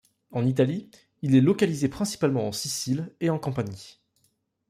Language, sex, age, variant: French, male, 19-29, Français de métropole